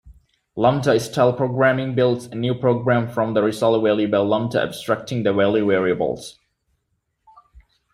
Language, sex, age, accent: English, male, 19-29, United States English